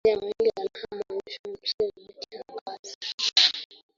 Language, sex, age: Swahili, female, 19-29